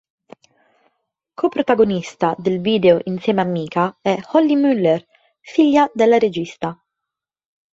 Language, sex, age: Italian, female, 19-29